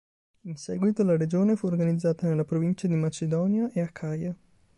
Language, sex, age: Italian, male, 19-29